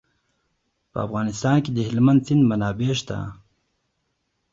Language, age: Pashto, 19-29